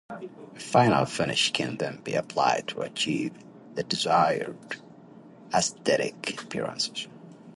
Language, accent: English, United States English